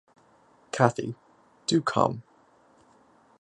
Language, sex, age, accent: English, male, 19-29, Canadian English